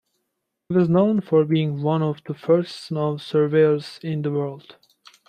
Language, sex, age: English, male, 19-29